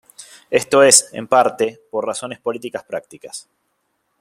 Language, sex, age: Spanish, male, 40-49